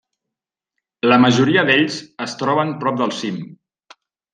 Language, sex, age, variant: Catalan, male, 50-59, Central